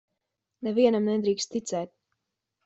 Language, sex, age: Latvian, female, under 19